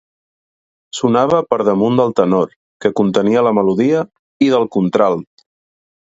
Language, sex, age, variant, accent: Catalan, male, 19-29, Central, central